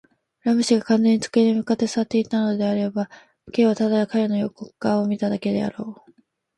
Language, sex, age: Japanese, female, 19-29